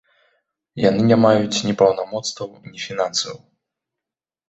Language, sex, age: Belarusian, male, 30-39